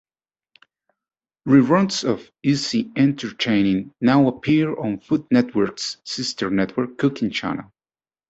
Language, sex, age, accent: English, male, 40-49, United States English